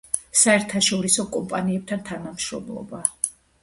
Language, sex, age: Georgian, female, 60-69